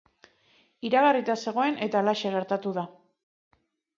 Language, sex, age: Basque, female, 40-49